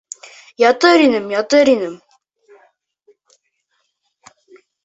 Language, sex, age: Bashkir, male, under 19